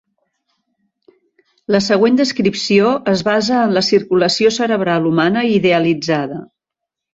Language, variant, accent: Catalan, Central, central